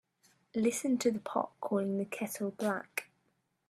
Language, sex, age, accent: English, female, under 19, England English